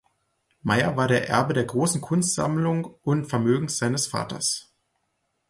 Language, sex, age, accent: German, male, 19-29, Deutschland Deutsch